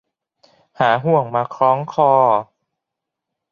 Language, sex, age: Thai, male, 19-29